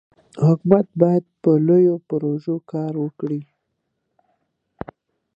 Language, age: Pashto, 19-29